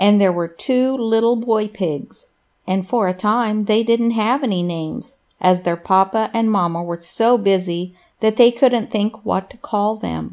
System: none